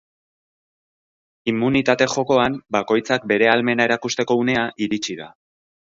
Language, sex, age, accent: Basque, male, 30-39, Erdialdekoa edo Nafarra (Gipuzkoa, Nafarroa)